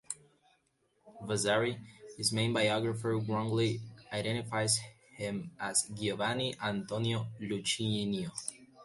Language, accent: English, United States English